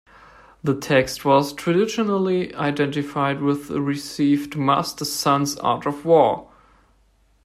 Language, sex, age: English, male, 19-29